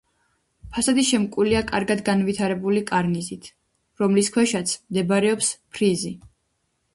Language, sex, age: Georgian, female, under 19